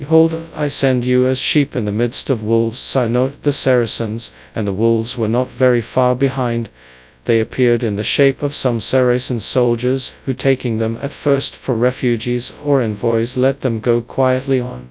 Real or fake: fake